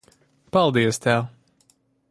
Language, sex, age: Latvian, male, 30-39